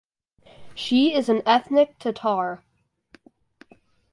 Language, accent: English, United States English